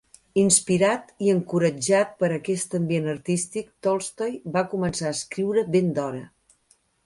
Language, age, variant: Catalan, 60-69, Central